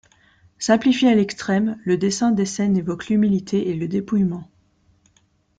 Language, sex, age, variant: French, female, 30-39, Français de métropole